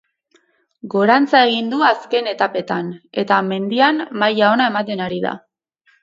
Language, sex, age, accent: Basque, female, 19-29, Mendebalekoa (Araba, Bizkaia, Gipuzkoako mendebaleko herri batzuk)